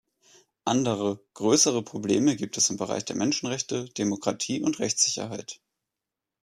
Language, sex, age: German, male, 19-29